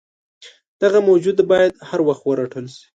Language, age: Pashto, 19-29